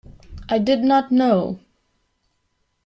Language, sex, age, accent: English, female, 30-39, United States English